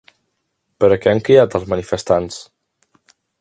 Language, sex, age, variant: Catalan, male, under 19, Central